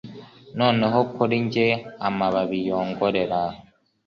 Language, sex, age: Kinyarwanda, male, 19-29